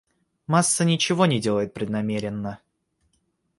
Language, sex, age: Russian, male, under 19